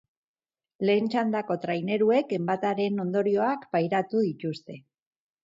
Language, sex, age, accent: Basque, female, 50-59, Mendebalekoa (Araba, Bizkaia, Gipuzkoako mendebaleko herri batzuk)